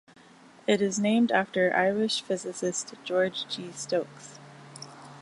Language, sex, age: English, female, 40-49